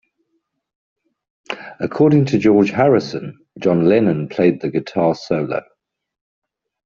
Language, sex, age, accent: English, male, 50-59, England English